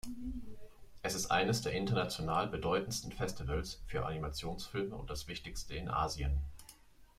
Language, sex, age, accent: German, male, 30-39, Deutschland Deutsch